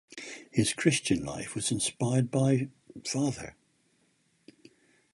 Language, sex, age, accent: English, male, 70-79, England English